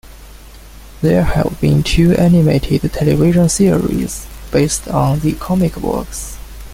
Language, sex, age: English, male, 19-29